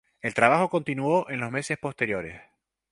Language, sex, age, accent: Spanish, male, 50-59, España: Islas Canarias